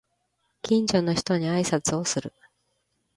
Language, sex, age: Japanese, female, 50-59